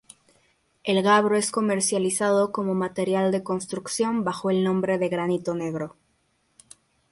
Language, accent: Spanish, México